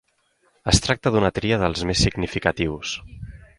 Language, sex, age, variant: Catalan, male, 19-29, Central